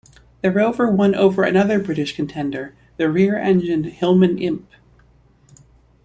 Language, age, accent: English, 19-29, United States English